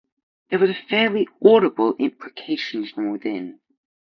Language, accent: English, United States English; Australian English